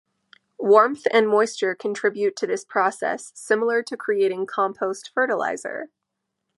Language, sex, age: English, female, 30-39